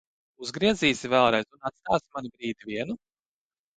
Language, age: Latvian, 30-39